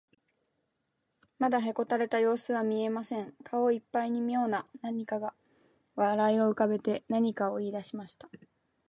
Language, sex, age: Japanese, female, 19-29